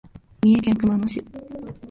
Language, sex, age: Japanese, female, 19-29